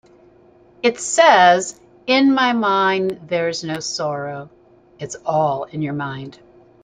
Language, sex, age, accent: English, female, 60-69, United States English